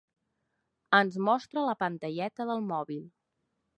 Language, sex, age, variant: Catalan, female, 19-29, Central